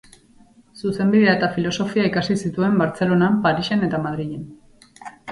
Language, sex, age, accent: Basque, female, 40-49, Erdialdekoa edo Nafarra (Gipuzkoa, Nafarroa)